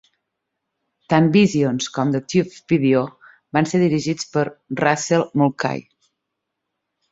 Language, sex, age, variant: Catalan, female, 30-39, Central